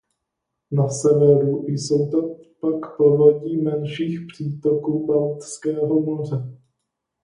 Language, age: Czech, 30-39